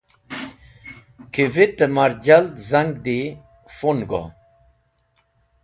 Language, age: Wakhi, 70-79